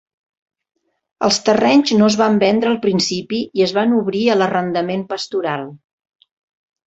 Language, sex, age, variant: Catalan, female, 60-69, Central